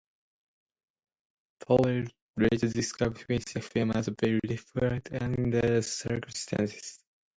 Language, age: English, 19-29